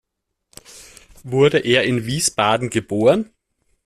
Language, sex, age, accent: German, male, 30-39, Österreichisches Deutsch